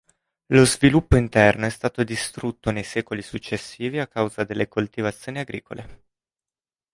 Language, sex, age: Italian, male, 19-29